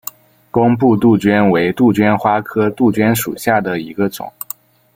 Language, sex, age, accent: Chinese, male, under 19, 出生地：浙江省